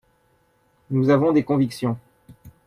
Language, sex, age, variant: French, male, 40-49, Français de métropole